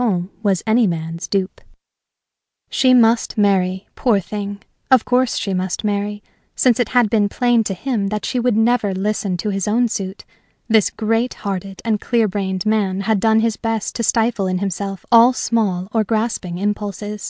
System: none